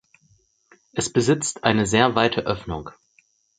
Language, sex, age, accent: German, male, 40-49, Deutschland Deutsch